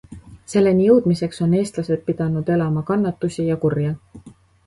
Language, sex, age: Estonian, female, 30-39